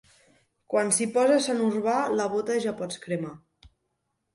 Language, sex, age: Catalan, female, 19-29